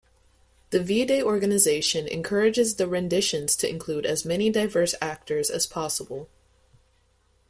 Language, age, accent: English, under 19, United States English